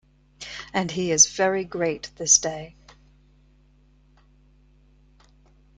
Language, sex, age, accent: English, female, 50-59, United States English